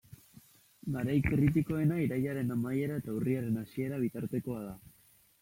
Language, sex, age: Basque, male, 19-29